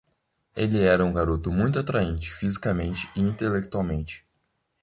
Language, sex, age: Portuguese, male, 19-29